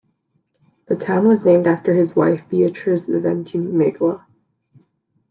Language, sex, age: English, female, under 19